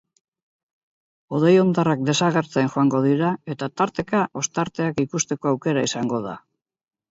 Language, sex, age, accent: Basque, female, 70-79, Mendebalekoa (Araba, Bizkaia, Gipuzkoako mendebaleko herri batzuk)